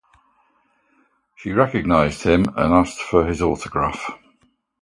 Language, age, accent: English, 60-69, England English